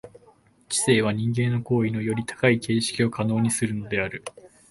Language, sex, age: Japanese, male, 19-29